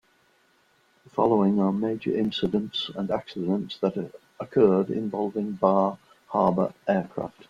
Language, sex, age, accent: English, male, 60-69, England English